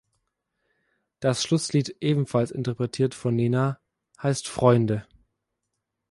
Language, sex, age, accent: German, male, 19-29, Deutschland Deutsch